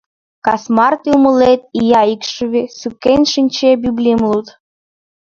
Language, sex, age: Mari, female, 19-29